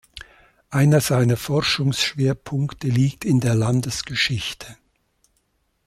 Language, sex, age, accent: German, male, 70-79, Schweizerdeutsch